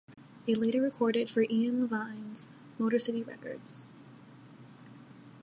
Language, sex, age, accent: English, female, 19-29, United States English